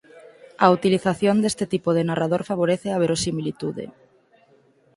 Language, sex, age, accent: Galician, female, 19-29, Normativo (estándar)